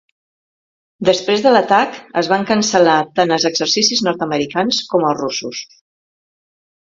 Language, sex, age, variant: Catalan, female, 50-59, Central